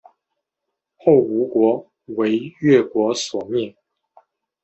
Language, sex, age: Chinese, male, 40-49